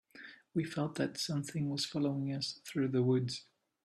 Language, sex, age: English, male, 19-29